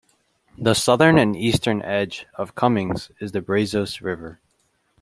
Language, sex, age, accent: English, male, under 19, United States English